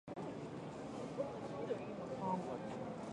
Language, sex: Japanese, female